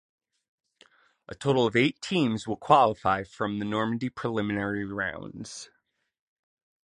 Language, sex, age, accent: English, male, 19-29, United States English